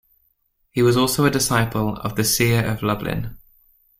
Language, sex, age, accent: English, male, 19-29, England English